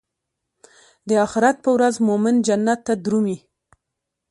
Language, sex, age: Pashto, female, 19-29